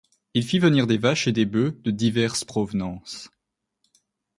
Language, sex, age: French, female, 19-29